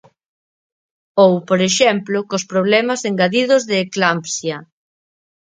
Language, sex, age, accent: Galician, female, 40-49, Normativo (estándar)